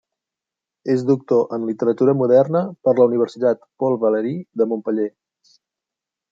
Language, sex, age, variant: Catalan, male, 30-39, Central